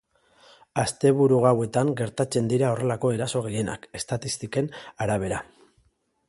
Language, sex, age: Basque, male, 40-49